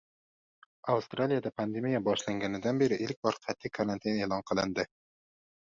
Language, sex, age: Uzbek, male, 19-29